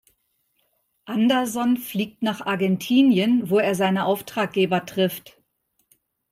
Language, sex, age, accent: German, female, 50-59, Deutschland Deutsch